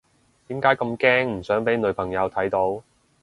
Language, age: Cantonese, 19-29